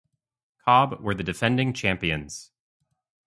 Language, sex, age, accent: English, male, 19-29, United States English